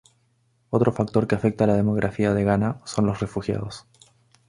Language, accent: Spanish, Rioplatense: Argentina, Uruguay, este de Bolivia, Paraguay